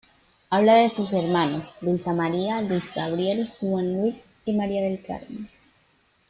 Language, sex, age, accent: Spanish, female, under 19, Andino-Pacífico: Colombia, Perú, Ecuador, oeste de Bolivia y Venezuela andina